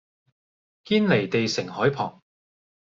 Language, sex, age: Cantonese, male, 30-39